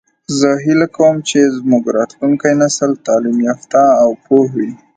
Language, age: Pashto, 19-29